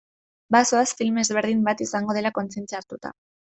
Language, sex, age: Basque, female, 19-29